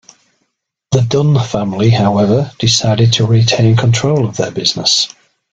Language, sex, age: English, male, 60-69